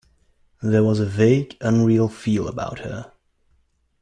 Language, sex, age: English, male, 30-39